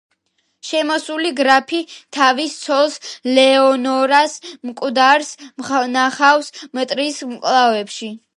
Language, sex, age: Georgian, female, under 19